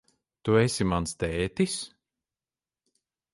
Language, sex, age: Latvian, male, 30-39